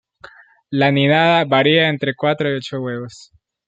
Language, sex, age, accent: Spanish, male, under 19, Caribe: Cuba, Venezuela, Puerto Rico, República Dominicana, Panamá, Colombia caribeña, México caribeño, Costa del golfo de México